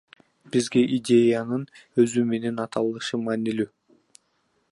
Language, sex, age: Kyrgyz, female, 19-29